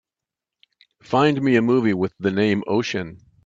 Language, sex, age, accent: English, male, 70-79, United States English